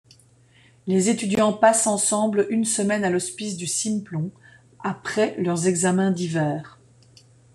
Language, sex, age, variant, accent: French, female, 40-49, Français d'Europe, Français de Belgique